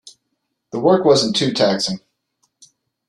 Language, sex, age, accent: English, male, 40-49, United States English